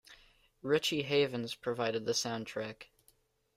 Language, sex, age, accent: English, male, 19-29, United States English